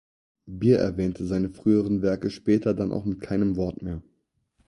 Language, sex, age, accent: German, male, 19-29, Deutschland Deutsch